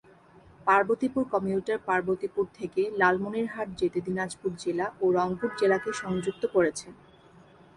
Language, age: Bengali, 19-29